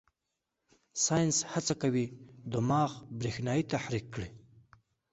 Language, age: Pashto, under 19